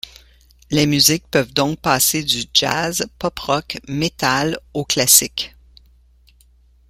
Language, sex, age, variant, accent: French, female, 50-59, Français d'Amérique du Nord, Français du Canada